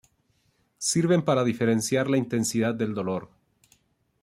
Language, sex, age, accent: Spanish, male, 40-49, México